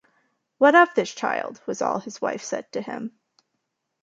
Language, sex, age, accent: English, female, 19-29, United States English